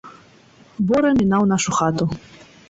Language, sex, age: Belarusian, female, 19-29